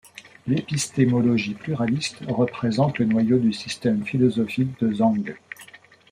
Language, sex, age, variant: French, male, 40-49, Français de métropole